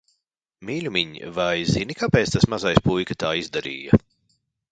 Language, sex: Latvian, male